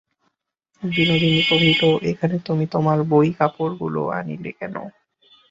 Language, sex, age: Bengali, male, 19-29